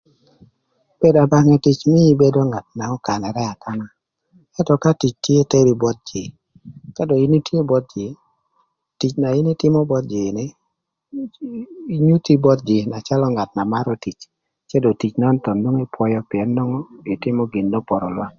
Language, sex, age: Thur, male, 40-49